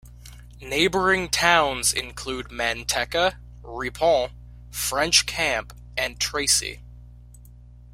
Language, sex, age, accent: English, male, under 19, United States English